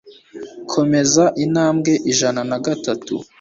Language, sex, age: Kinyarwanda, male, under 19